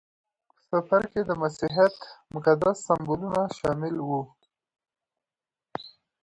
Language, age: Pashto, 19-29